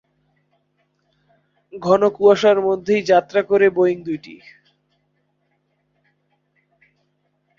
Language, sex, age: Bengali, male, 19-29